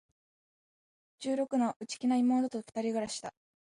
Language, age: Japanese, 19-29